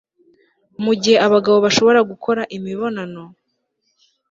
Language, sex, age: Kinyarwanda, female, 19-29